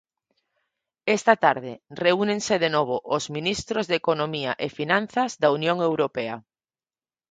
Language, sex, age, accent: Galician, female, 40-49, Normativo (estándar)